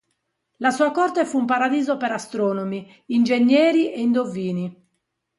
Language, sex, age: Italian, female, 50-59